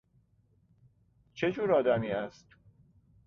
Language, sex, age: Persian, male, 30-39